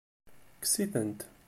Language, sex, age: Kabyle, male, 30-39